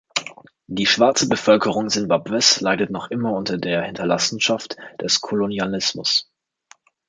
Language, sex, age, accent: German, male, under 19, Deutschland Deutsch